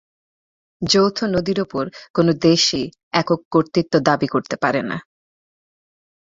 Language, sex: Bengali, female